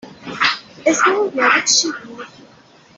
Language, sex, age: Persian, female, 19-29